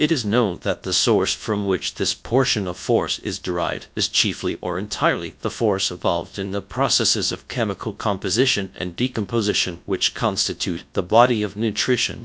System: TTS, GradTTS